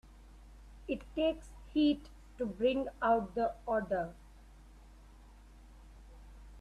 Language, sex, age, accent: English, female, under 19, India and South Asia (India, Pakistan, Sri Lanka)